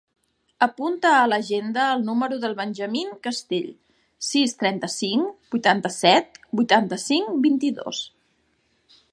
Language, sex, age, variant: Catalan, female, 40-49, Central